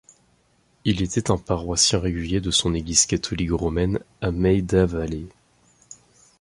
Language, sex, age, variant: French, male, under 19, Français de métropole